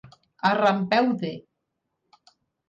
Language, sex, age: Catalan, female, 50-59